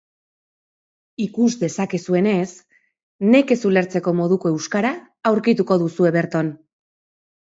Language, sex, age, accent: Basque, female, 40-49, Erdialdekoa edo Nafarra (Gipuzkoa, Nafarroa)